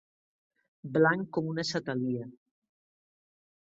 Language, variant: Catalan, Nord-Occidental